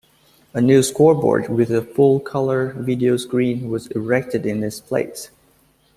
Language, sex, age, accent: English, male, 19-29, United States English